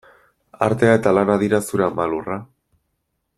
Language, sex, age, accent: Basque, male, 19-29, Erdialdekoa edo Nafarra (Gipuzkoa, Nafarroa)